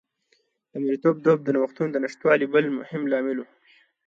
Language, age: Pashto, 19-29